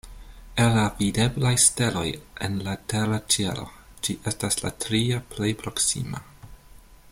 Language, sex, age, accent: Esperanto, male, 30-39, Internacia